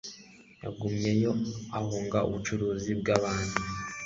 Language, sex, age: Kinyarwanda, male, 19-29